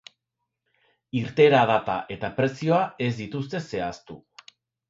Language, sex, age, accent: Basque, male, 30-39, Erdialdekoa edo Nafarra (Gipuzkoa, Nafarroa)